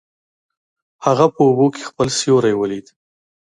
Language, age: Pashto, 30-39